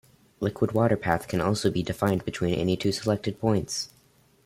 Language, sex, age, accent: English, male, under 19, United States English